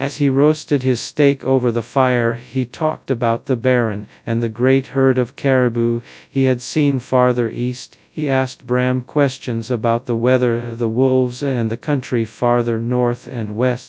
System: TTS, FastPitch